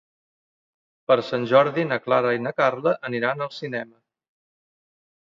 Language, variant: Catalan, Central